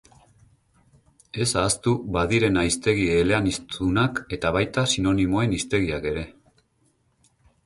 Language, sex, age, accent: Basque, male, 40-49, Mendebalekoa (Araba, Bizkaia, Gipuzkoako mendebaleko herri batzuk)